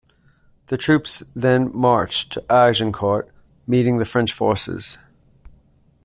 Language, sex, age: English, male, 40-49